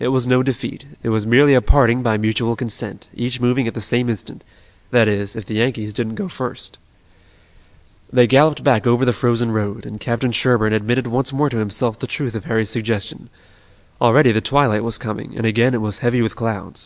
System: none